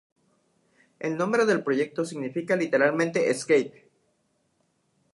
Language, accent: Spanish, México